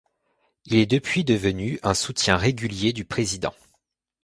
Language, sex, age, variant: French, male, 19-29, Français de métropole